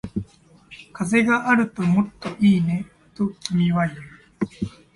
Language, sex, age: Japanese, male, 30-39